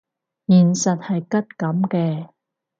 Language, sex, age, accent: Cantonese, female, 30-39, 广州音